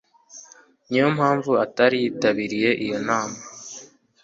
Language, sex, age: Kinyarwanda, male, 19-29